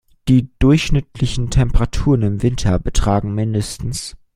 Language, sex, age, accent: German, male, 19-29, Deutschland Deutsch